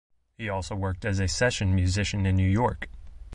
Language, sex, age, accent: English, male, 30-39, United States English